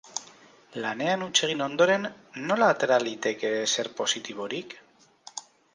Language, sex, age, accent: Basque, male, 30-39, Mendebalekoa (Araba, Bizkaia, Gipuzkoako mendebaleko herri batzuk)